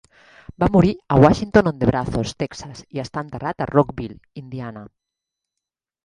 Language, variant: Catalan, Central